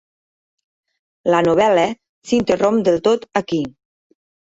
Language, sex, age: Catalan, female, 40-49